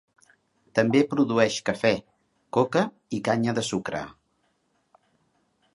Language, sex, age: Catalan, male, 60-69